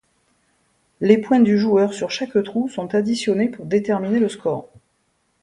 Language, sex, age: French, female, 50-59